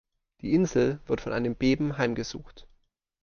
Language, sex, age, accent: German, male, 19-29, Deutschland Deutsch